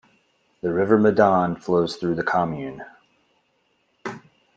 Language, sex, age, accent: English, male, 40-49, United States English